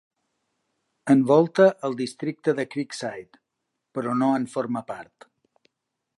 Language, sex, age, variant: Catalan, male, 50-59, Central